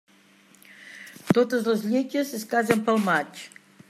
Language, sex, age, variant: Catalan, female, 70-79, Central